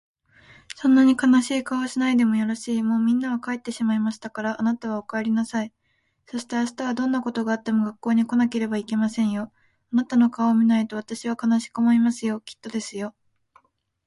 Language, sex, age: Japanese, female, 19-29